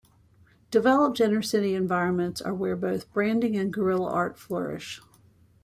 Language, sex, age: English, female, 60-69